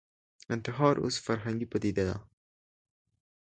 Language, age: Pashto, under 19